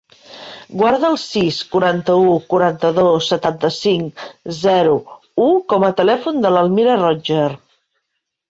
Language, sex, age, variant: Catalan, female, 50-59, Central